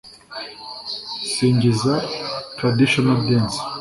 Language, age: Kinyarwanda, 19-29